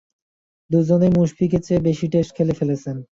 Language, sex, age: Bengali, male, 19-29